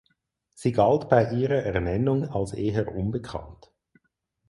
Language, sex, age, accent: German, male, 40-49, Schweizerdeutsch